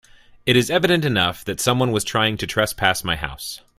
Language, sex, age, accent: English, male, 40-49, United States English